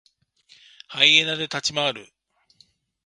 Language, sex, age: Japanese, male, 50-59